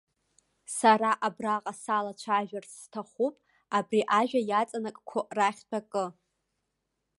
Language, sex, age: Abkhazian, female, 19-29